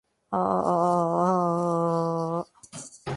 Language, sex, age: Japanese, female, 19-29